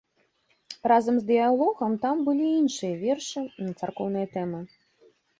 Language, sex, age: Belarusian, female, 30-39